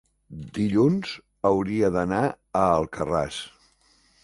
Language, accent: Catalan, balear; central